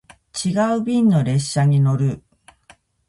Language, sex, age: Japanese, female, 40-49